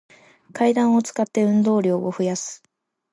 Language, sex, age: Japanese, female, 19-29